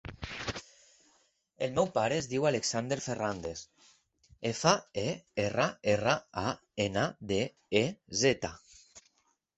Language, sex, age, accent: Catalan, male, 30-39, valencià; valencià meridional